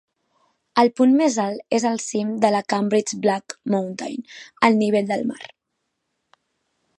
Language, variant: Catalan, Central